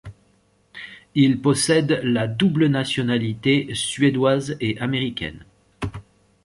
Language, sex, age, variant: French, male, 30-39, Français de métropole